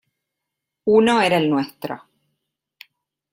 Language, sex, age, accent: Spanish, female, 30-39, Rioplatense: Argentina, Uruguay, este de Bolivia, Paraguay